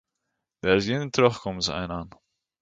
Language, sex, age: Western Frisian, male, under 19